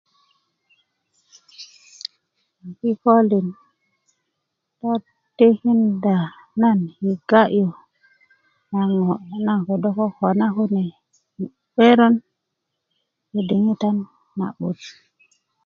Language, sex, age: Kuku, female, 40-49